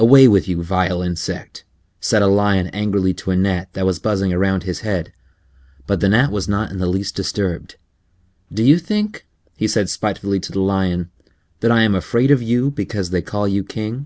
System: none